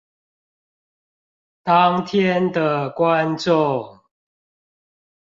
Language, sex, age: Chinese, male, 50-59